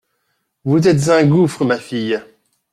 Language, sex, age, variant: French, male, 40-49, Français de métropole